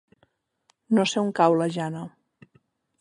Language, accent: Catalan, central; nord-occidental